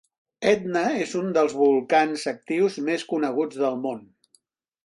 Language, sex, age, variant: Catalan, male, 60-69, Central